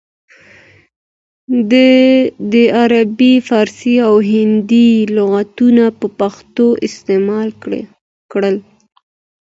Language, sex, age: Pashto, female, 19-29